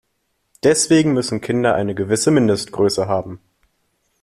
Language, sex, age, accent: German, male, under 19, Deutschland Deutsch